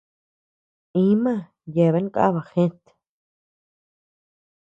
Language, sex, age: Tepeuxila Cuicatec, female, 19-29